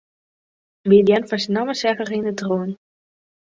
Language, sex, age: Western Frisian, female, under 19